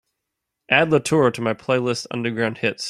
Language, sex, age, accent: English, male, 19-29, United States English